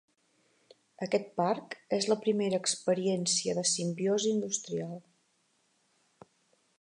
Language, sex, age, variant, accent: Catalan, female, 50-59, Central, gironí